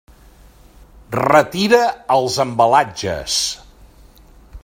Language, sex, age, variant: Catalan, male, 60-69, Central